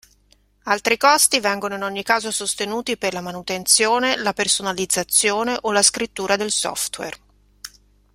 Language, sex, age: Italian, female, 50-59